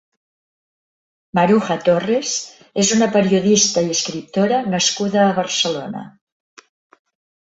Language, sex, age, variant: Catalan, female, 60-69, Central